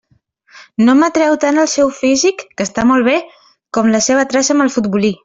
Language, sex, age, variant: Catalan, female, 19-29, Central